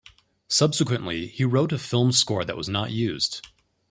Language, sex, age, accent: English, male, 19-29, United States English